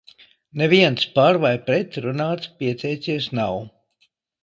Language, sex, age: Latvian, male, 50-59